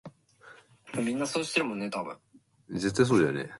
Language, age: English, 19-29